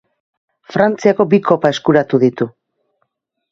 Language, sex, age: Basque, female, 40-49